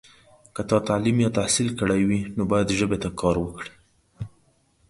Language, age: Pashto, 19-29